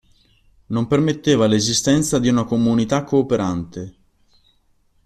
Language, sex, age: Italian, male, 19-29